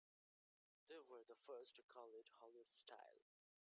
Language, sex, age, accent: English, male, 19-29, United States English